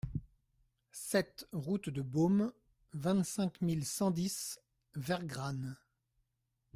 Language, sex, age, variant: French, male, 40-49, Français de métropole